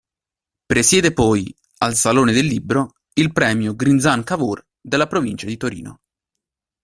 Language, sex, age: Italian, male, 19-29